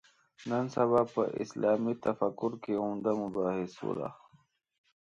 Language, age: Pashto, 30-39